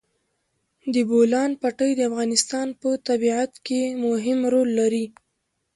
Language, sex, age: Pashto, female, 19-29